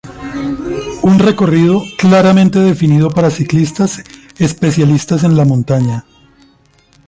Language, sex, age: Spanish, male, 50-59